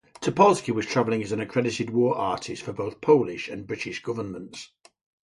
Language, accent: English, England English